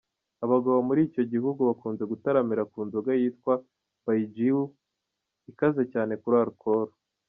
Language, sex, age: Kinyarwanda, male, 19-29